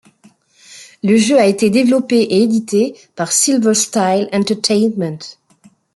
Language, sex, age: French, female, 50-59